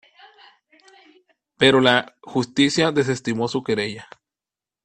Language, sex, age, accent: Spanish, male, 30-39, México